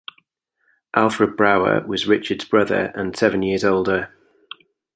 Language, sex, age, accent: English, male, 30-39, England English